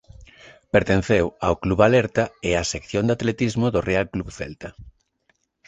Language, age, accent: Galician, 40-49, Normativo (estándar)